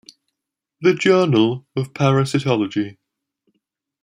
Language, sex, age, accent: English, male, 19-29, England English